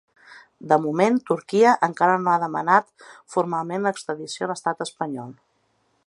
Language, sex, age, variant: Catalan, female, 40-49, Central